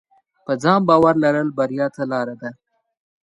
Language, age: Pashto, 19-29